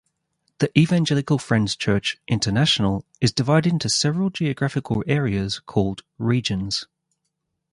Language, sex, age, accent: English, male, 30-39, Australian English